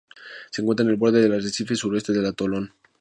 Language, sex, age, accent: Spanish, male, under 19, México